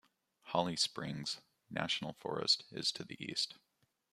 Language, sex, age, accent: English, male, 40-49, United States English